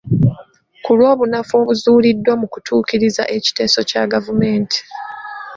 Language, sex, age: Ganda, female, 30-39